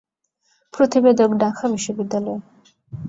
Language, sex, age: Bengali, female, 19-29